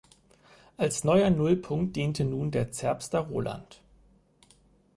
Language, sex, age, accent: German, male, 19-29, Deutschland Deutsch